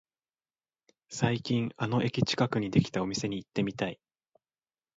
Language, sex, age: Japanese, male, 19-29